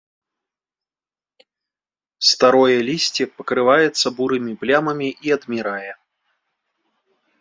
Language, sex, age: Belarusian, male, 40-49